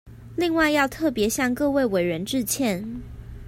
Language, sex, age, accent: Chinese, female, 19-29, 出生地：臺北市